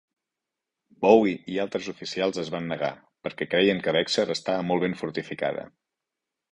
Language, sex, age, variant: Catalan, male, 40-49, Central